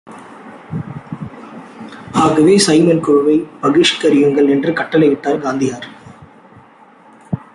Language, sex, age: Tamil, male, 30-39